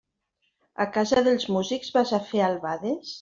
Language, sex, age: Catalan, female, 50-59